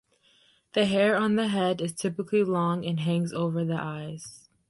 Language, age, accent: English, under 19, United States English